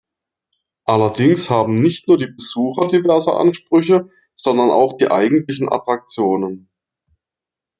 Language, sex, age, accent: German, male, 30-39, Deutschland Deutsch